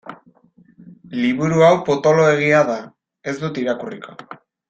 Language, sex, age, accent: Basque, male, under 19, Erdialdekoa edo Nafarra (Gipuzkoa, Nafarroa)